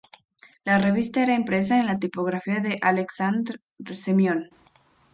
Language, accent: Spanish, México